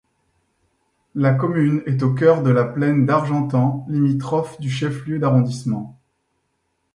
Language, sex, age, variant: French, male, 30-39, Français de métropole